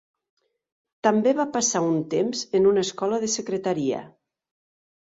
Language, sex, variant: Catalan, female, Nord-Occidental